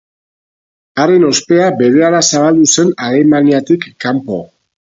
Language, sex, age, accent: Basque, male, 50-59, Mendebalekoa (Araba, Bizkaia, Gipuzkoako mendebaleko herri batzuk)